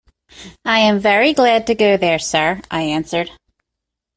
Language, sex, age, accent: English, female, 40-49, United States English